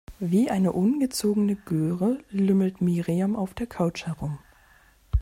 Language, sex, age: German, female, 30-39